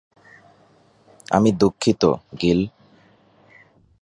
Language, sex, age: Bengali, male, 19-29